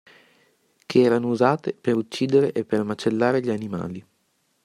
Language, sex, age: Italian, male, under 19